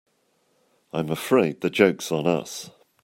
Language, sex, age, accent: English, male, 50-59, England English